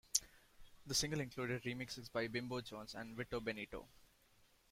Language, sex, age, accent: English, male, 19-29, India and South Asia (India, Pakistan, Sri Lanka)